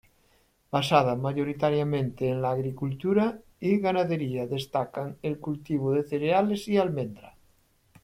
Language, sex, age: Spanish, male, 50-59